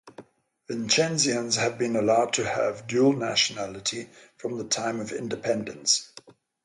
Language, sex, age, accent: English, male, 70-79, England English; Southern African (South Africa, Zimbabwe, Namibia)